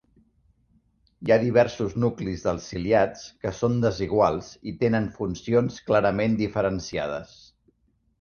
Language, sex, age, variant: Catalan, male, 40-49, Central